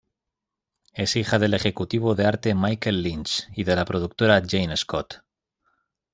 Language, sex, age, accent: Spanish, male, 19-29, España: Norte peninsular (Asturias, Castilla y León, Cantabria, País Vasco, Navarra, Aragón, La Rioja, Guadalajara, Cuenca)